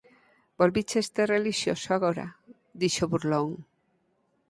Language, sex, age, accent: Galician, female, 50-59, Normativo (estándar)